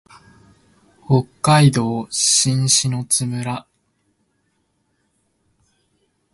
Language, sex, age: Japanese, male, 19-29